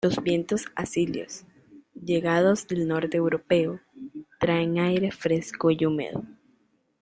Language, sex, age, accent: Spanish, female, under 19, América central